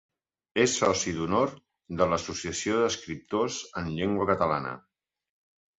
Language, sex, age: Catalan, male, 50-59